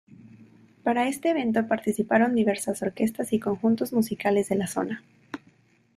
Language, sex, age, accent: Spanish, female, 19-29, México